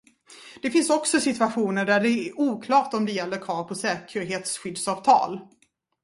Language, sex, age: Swedish, female, 40-49